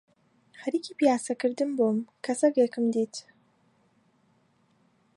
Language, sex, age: Central Kurdish, female, 19-29